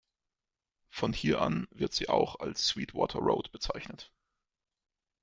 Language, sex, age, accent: German, male, 30-39, Deutschland Deutsch